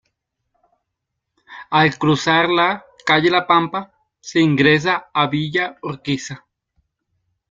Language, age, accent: Spanish, 19-29, América central